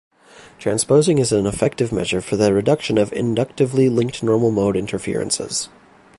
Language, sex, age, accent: English, male, 19-29, Canadian English